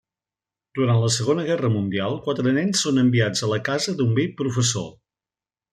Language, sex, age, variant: Catalan, male, 50-59, Nord-Occidental